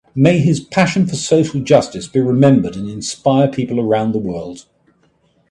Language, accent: English, England English